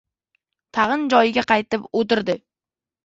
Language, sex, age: Uzbek, male, under 19